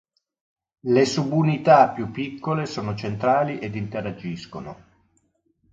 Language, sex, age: Italian, male, 60-69